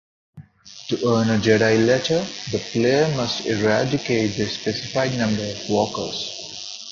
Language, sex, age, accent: English, male, 19-29, India and South Asia (India, Pakistan, Sri Lanka)